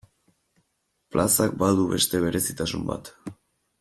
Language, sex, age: Basque, male, 19-29